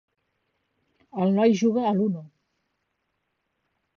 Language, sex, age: Catalan, female, 50-59